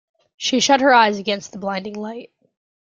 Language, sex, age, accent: English, male, under 19, United States English